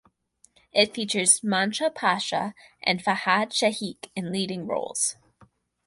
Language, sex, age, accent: English, female, under 19, United States English